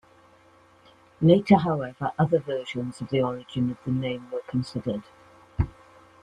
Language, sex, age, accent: English, female, 60-69, Welsh English